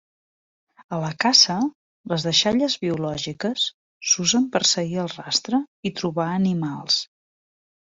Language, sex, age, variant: Catalan, female, 40-49, Central